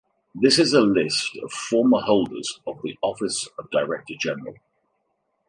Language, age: English, 60-69